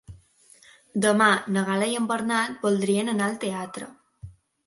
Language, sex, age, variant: Catalan, female, under 19, Balear